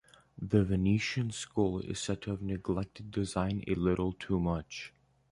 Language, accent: English, United States English